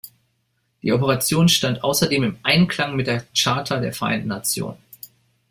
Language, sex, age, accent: German, male, 40-49, Deutschland Deutsch